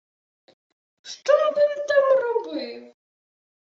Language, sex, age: Ukrainian, female, 19-29